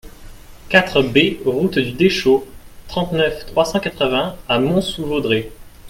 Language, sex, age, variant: French, male, 19-29, Français de métropole